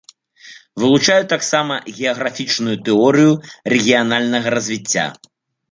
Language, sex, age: Belarusian, male, 40-49